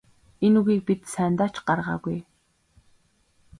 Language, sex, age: Mongolian, female, 19-29